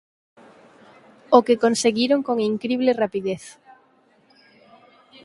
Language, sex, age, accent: Galician, female, 19-29, Atlántico (seseo e gheada)